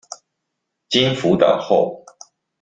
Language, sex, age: Chinese, male, 40-49